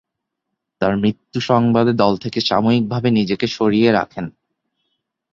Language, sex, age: Bengali, male, 19-29